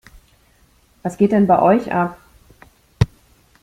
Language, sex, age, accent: German, female, 30-39, Deutschland Deutsch